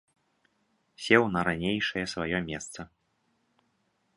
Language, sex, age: Belarusian, male, 30-39